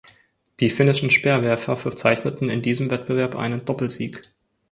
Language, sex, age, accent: German, male, 30-39, Deutschland Deutsch